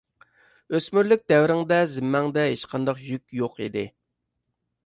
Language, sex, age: Uyghur, male, 30-39